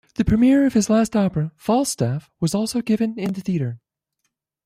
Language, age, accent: English, 19-29, United States English